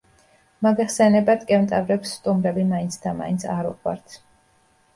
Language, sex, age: Georgian, female, 30-39